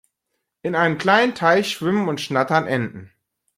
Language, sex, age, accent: German, male, 30-39, Deutschland Deutsch